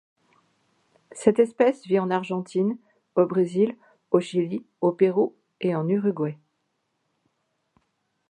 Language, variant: French, Français de métropole